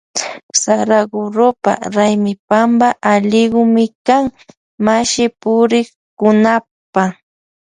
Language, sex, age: Loja Highland Quichua, female, 19-29